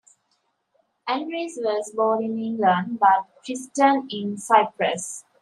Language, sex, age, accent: English, female, 19-29, England English